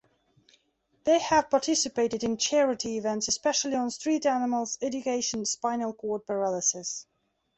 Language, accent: English, England English